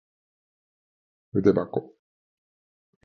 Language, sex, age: Japanese, male, 50-59